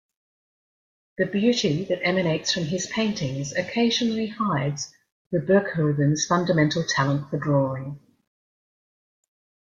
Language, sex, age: English, female, 50-59